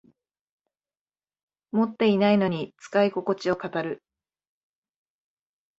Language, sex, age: Japanese, female, 30-39